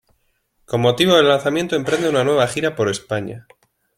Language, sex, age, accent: Spanish, male, 30-39, España: Norte peninsular (Asturias, Castilla y León, Cantabria, País Vasco, Navarra, Aragón, La Rioja, Guadalajara, Cuenca)